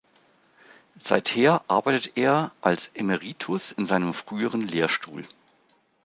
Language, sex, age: German, male, 50-59